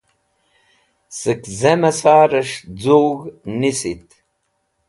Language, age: Wakhi, 70-79